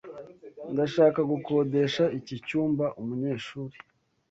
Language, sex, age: Kinyarwanda, male, 19-29